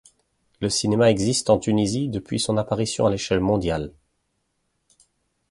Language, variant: French, Français de métropole